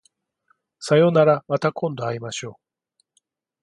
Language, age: Japanese, 50-59